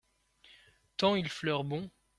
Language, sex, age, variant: French, male, 19-29, Français de métropole